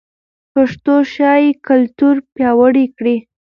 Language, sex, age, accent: Pashto, female, under 19, کندهاری لهجه